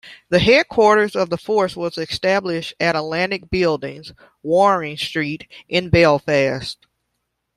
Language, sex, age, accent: English, female, 30-39, United States English